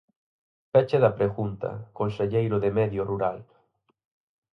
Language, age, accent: Galician, 19-29, Atlántico (seseo e gheada)